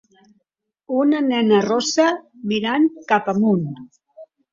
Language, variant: Catalan, Central